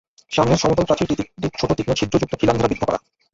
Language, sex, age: Bengali, male, 19-29